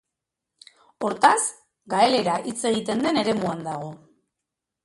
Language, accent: Basque, Mendebalekoa (Araba, Bizkaia, Gipuzkoako mendebaleko herri batzuk)